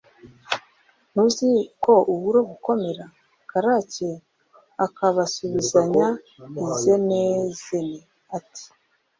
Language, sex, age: Kinyarwanda, female, 30-39